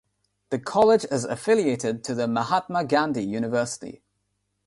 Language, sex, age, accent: English, male, 19-29, England English; India and South Asia (India, Pakistan, Sri Lanka)